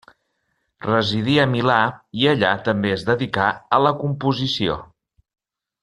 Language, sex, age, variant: Catalan, male, 50-59, Central